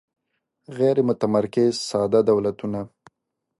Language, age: Pashto, 19-29